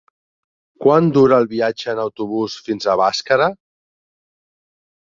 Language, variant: Catalan, Central